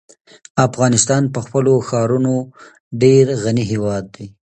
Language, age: Pashto, 30-39